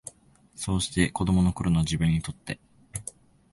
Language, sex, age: Japanese, male, 19-29